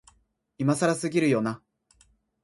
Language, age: Japanese, 19-29